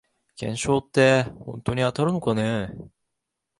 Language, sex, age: Japanese, male, 19-29